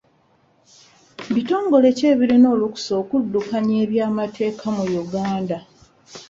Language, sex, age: Ganda, female, 30-39